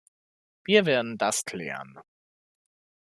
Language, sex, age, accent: German, male, 30-39, Deutschland Deutsch